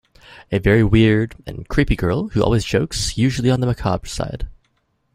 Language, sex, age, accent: English, male, 19-29, Canadian English